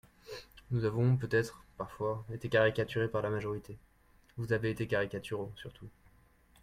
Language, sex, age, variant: French, male, 30-39, Français de métropole